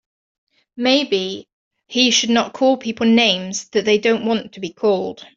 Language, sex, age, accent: English, female, 30-39, England English